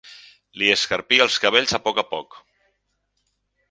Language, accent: Catalan, Barcelona